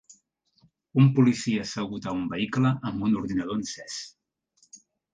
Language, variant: Catalan, Central